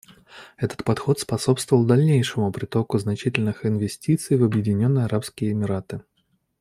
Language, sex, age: Russian, male, 30-39